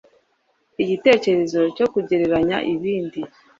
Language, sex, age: Kinyarwanda, female, 30-39